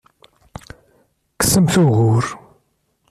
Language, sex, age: Kabyle, male, 30-39